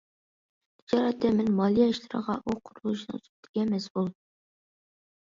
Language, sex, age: Uyghur, female, under 19